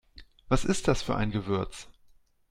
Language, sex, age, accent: German, male, 40-49, Deutschland Deutsch